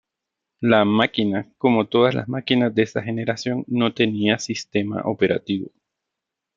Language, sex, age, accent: Spanish, male, 30-39, Caribe: Cuba, Venezuela, Puerto Rico, República Dominicana, Panamá, Colombia caribeña, México caribeño, Costa del golfo de México